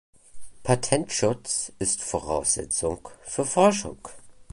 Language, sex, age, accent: German, male, under 19, Deutschland Deutsch